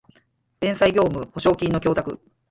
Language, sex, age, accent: Japanese, female, 40-49, 関西弁